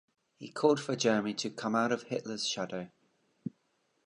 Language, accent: English, England English